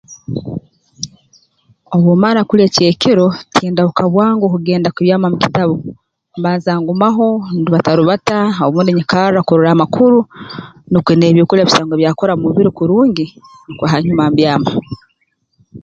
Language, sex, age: Tooro, female, 30-39